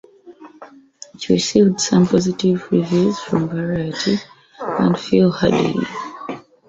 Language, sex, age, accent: English, female, 30-39, England English